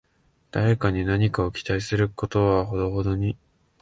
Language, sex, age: Japanese, male, 19-29